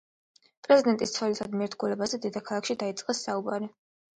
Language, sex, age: Georgian, female, 19-29